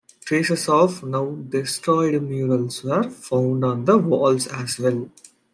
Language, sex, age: English, male, 19-29